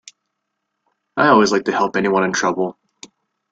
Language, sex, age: English, male, 19-29